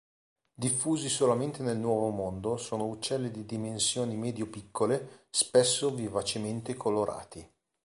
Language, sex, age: Italian, male, 40-49